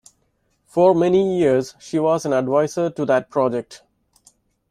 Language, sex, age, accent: English, male, 30-39, India and South Asia (India, Pakistan, Sri Lanka)